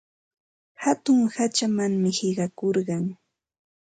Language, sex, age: Ambo-Pasco Quechua, female, 19-29